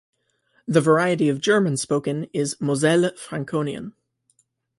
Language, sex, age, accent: English, male, 19-29, United States English